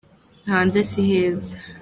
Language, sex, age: Kinyarwanda, female, under 19